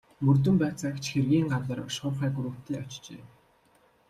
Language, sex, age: Mongolian, male, 19-29